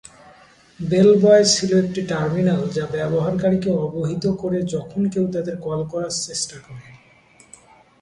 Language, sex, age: Bengali, male, 19-29